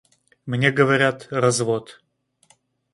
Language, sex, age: Russian, male, 30-39